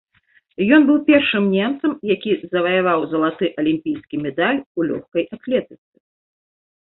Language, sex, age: Belarusian, female, 40-49